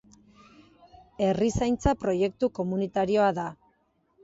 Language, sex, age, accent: Basque, female, 40-49, Erdialdekoa edo Nafarra (Gipuzkoa, Nafarroa)